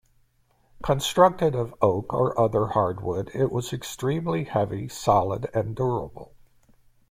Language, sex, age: English, male, 70-79